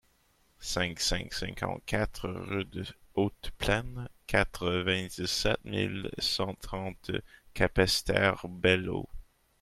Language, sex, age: French, male, 19-29